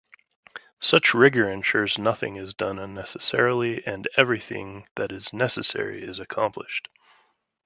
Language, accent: English, United States English